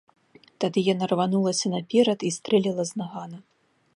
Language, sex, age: Belarusian, female, 19-29